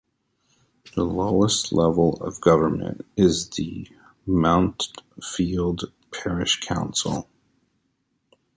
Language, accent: English, United States English